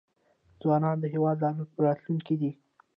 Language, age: Pashto, 19-29